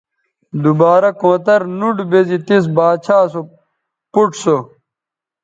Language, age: Bateri, 19-29